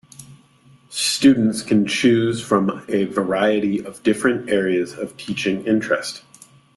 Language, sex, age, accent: English, male, 30-39, United States English